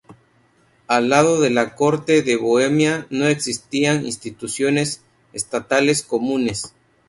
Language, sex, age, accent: Spanish, male, 30-39, México